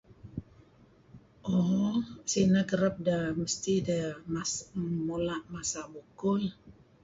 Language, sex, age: Kelabit, female, 50-59